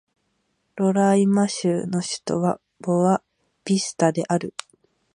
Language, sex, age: Japanese, female, 19-29